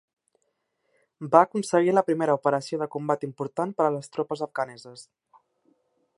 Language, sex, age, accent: Catalan, male, 19-29, Barcelona